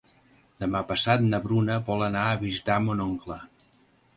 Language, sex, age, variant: Catalan, male, 60-69, Central